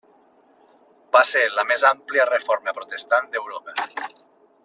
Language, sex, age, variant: Catalan, male, 40-49, Nord-Occidental